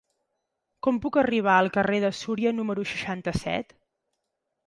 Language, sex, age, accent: Catalan, female, 40-49, nord-oriental